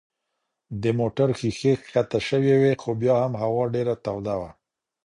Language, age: Pashto, 50-59